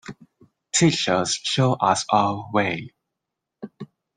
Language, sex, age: English, male, 19-29